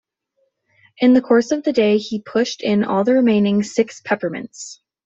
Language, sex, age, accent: English, female, 19-29, United States English